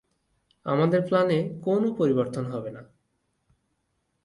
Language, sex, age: Bengali, male, 19-29